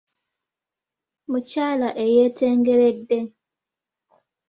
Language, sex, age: Ganda, female, 19-29